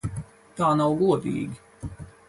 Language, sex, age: Latvian, female, 50-59